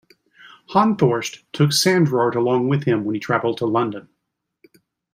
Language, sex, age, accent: English, male, 60-69, United States English